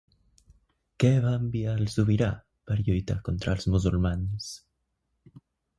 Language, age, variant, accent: Catalan, under 19, Central, central